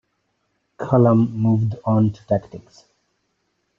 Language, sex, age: English, male, 19-29